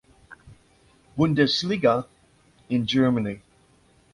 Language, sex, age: English, male, 60-69